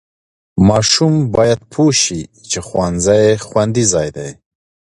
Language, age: Pashto, 30-39